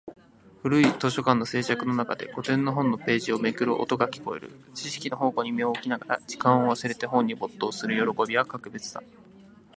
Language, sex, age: Japanese, male, 19-29